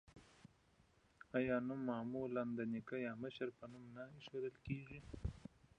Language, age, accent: Pashto, 19-29, کندهاری لهجه